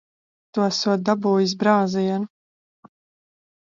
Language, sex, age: Latvian, female, 40-49